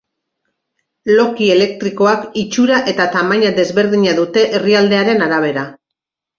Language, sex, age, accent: Basque, female, 50-59, Mendebalekoa (Araba, Bizkaia, Gipuzkoako mendebaleko herri batzuk)